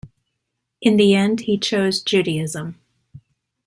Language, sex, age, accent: English, female, 30-39, United States English